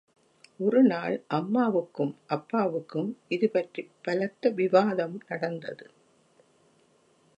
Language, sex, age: Tamil, female, 70-79